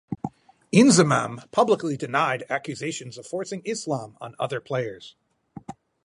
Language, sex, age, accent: English, male, 40-49, United States English